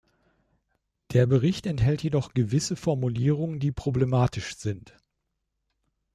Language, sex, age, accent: German, male, 40-49, Deutschland Deutsch